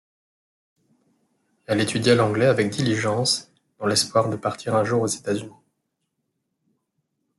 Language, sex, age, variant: French, male, 19-29, Français de métropole